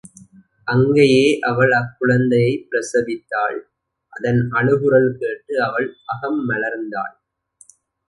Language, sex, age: Tamil, male, 19-29